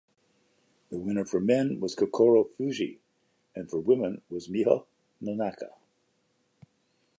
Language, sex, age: English, male, 70-79